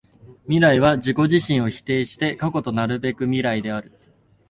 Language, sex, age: Japanese, male, 19-29